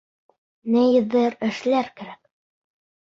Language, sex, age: Bashkir, male, under 19